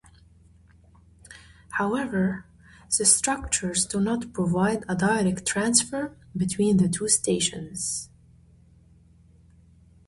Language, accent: English, United States English